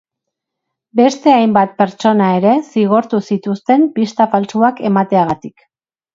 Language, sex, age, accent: Basque, female, 40-49, Erdialdekoa edo Nafarra (Gipuzkoa, Nafarroa)